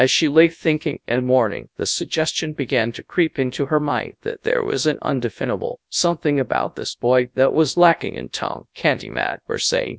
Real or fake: fake